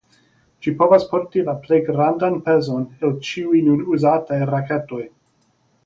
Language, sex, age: Esperanto, male, 30-39